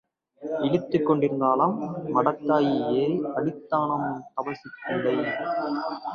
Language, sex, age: Tamil, male, 19-29